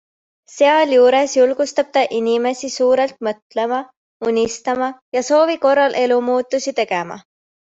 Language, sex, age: Estonian, female, 19-29